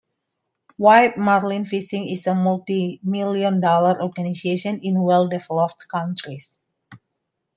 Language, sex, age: English, female, 30-39